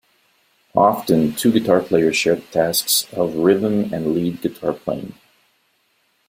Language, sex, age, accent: English, male, 40-49, Canadian English